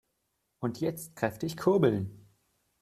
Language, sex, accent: German, male, Deutschland Deutsch